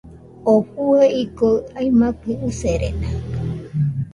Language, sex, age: Nüpode Huitoto, female, 40-49